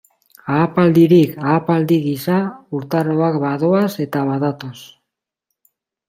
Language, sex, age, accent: Basque, male, 50-59, Mendebalekoa (Araba, Bizkaia, Gipuzkoako mendebaleko herri batzuk)